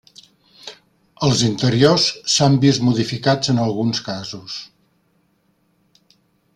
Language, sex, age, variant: Catalan, male, 60-69, Central